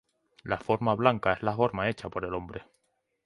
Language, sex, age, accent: Spanish, male, 19-29, España: Islas Canarias